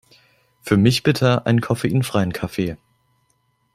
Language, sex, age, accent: German, male, 19-29, Deutschland Deutsch